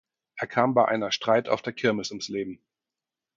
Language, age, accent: German, 40-49, Deutschland Deutsch